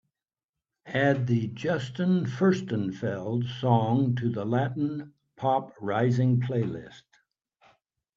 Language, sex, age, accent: English, male, 60-69, United States English